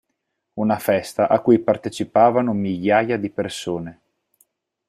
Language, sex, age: Italian, male, 19-29